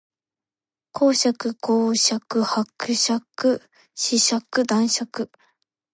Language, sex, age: Japanese, female, under 19